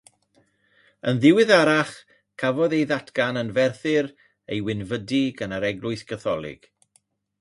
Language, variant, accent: Welsh, South-Western Welsh, Y Deyrnas Unedig Cymraeg